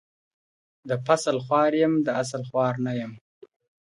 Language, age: Pashto, 19-29